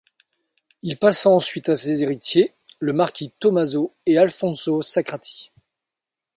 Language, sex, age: French, male, 50-59